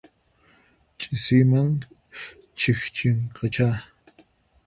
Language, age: Puno Quechua, 19-29